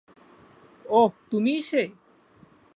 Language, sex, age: Bengali, male, under 19